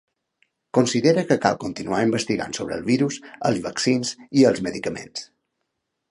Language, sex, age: Catalan, male, 30-39